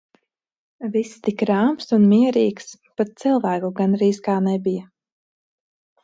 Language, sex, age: Latvian, female, 30-39